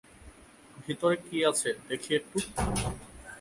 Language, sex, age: Bengali, male, 19-29